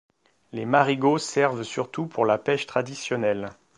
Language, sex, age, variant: French, male, 50-59, Français de métropole